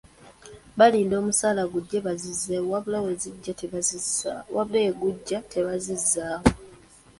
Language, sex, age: Ganda, female, 19-29